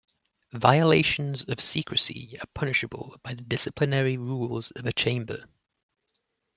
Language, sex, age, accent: English, male, 30-39, England English